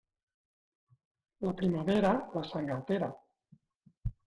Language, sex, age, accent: Catalan, male, 50-59, valencià